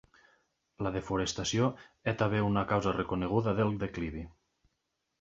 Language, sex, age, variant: Catalan, male, 19-29, Nord-Occidental